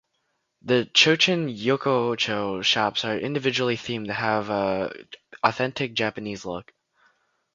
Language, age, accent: English, under 19, United States English